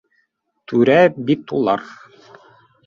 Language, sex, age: Bashkir, male, 30-39